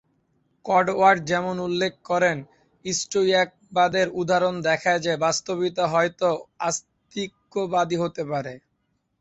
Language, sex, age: Bengali, male, 19-29